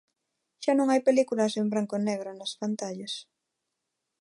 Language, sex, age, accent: Galician, female, 19-29, Neofalante